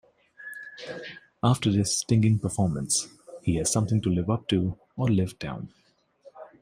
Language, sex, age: English, male, 19-29